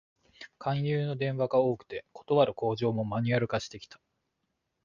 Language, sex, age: Japanese, male, 30-39